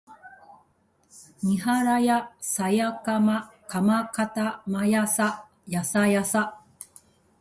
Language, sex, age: Japanese, female, 60-69